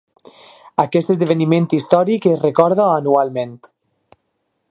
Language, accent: Catalan, valencià